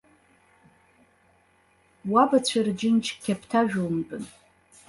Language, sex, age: Abkhazian, female, 30-39